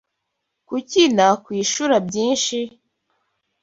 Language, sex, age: Kinyarwanda, female, 19-29